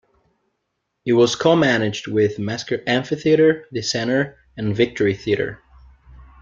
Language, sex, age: English, male, 19-29